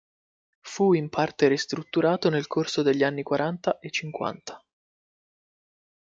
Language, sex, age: Italian, male, 19-29